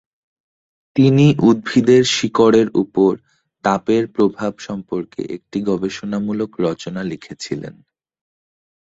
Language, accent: Bengali, প্রমিত